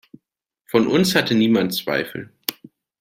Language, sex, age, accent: German, male, 40-49, Deutschland Deutsch